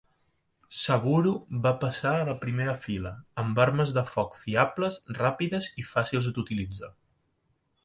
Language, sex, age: Catalan, male, 19-29